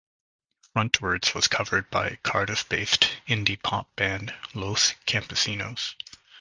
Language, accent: English, United States English